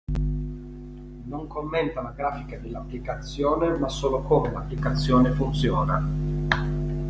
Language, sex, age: Italian, male, 30-39